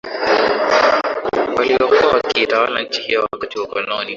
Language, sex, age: Swahili, male, 19-29